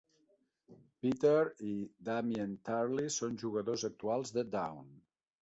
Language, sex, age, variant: Catalan, male, 50-59, Central